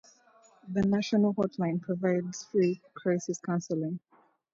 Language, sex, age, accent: English, female, 19-29, England English